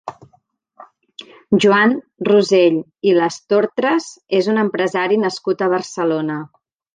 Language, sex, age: Catalan, female, 50-59